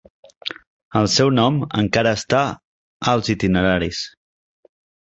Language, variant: Catalan, Central